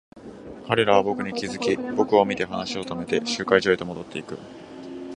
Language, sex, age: Japanese, male, 19-29